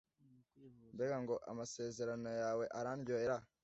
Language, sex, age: Kinyarwanda, male, under 19